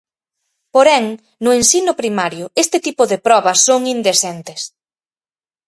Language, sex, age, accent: Galician, female, 40-49, Atlántico (seseo e gheada)